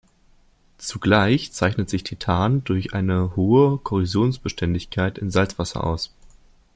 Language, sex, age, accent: German, male, 19-29, Deutschland Deutsch